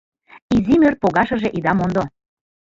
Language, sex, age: Mari, female, 40-49